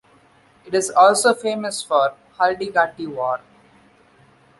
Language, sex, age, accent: English, male, 19-29, India and South Asia (India, Pakistan, Sri Lanka)